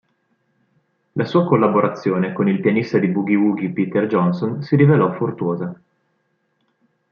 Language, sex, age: Italian, male, 19-29